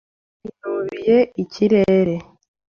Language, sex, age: Kinyarwanda, female, 30-39